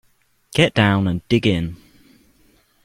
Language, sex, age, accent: English, male, under 19, England English